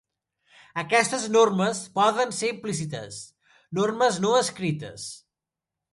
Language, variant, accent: Catalan, Central, central